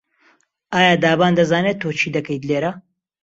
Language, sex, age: Central Kurdish, male, 19-29